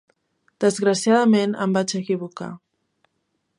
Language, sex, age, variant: Catalan, female, 19-29, Central